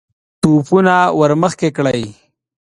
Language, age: Pashto, 19-29